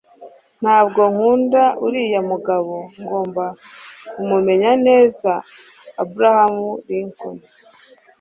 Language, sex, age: Kinyarwanda, female, 30-39